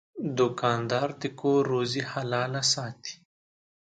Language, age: Pashto, 19-29